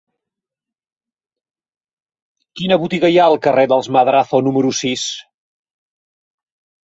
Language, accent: Catalan, nord-oriental